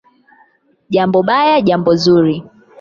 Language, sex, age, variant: Swahili, female, 19-29, Kiswahili cha Bara ya Tanzania